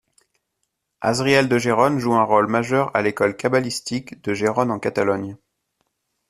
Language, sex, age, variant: French, male, 30-39, Français de métropole